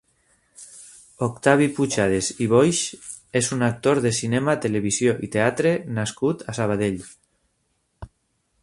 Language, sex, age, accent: Catalan, male, 40-49, valencià